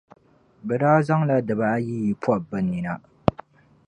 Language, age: Dagbani, 19-29